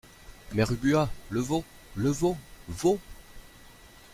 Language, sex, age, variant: French, male, 30-39, Français de métropole